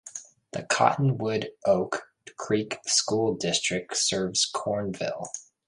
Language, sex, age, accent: English, male, 30-39, United States English